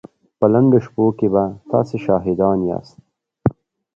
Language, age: Pashto, 19-29